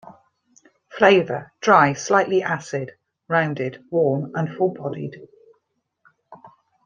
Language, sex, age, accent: English, female, 40-49, England English